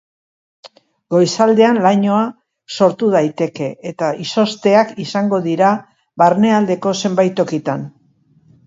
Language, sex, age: Basque, female, 60-69